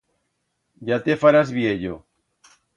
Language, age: Aragonese, 50-59